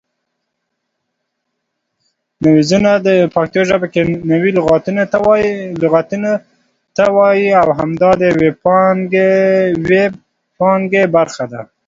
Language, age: Pashto, 19-29